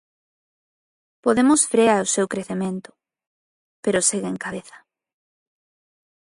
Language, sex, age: Galician, female, 30-39